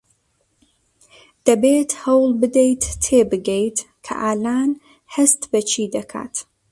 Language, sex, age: Central Kurdish, female, 19-29